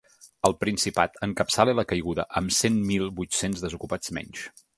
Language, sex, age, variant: Catalan, male, 30-39, Nord-Occidental